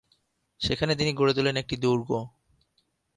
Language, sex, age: Bengali, male, 19-29